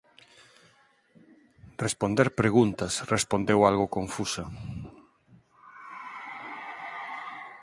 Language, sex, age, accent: Galician, male, 40-49, Neofalante